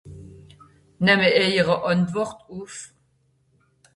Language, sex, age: Swiss German, female, 50-59